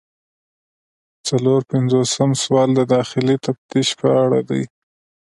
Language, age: Pashto, 30-39